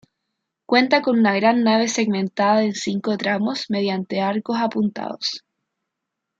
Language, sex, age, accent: Spanish, female, 19-29, Chileno: Chile, Cuyo